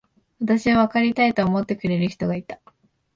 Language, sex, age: Japanese, female, 19-29